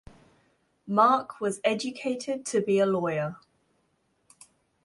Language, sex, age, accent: English, female, 19-29, England English